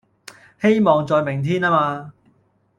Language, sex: Cantonese, male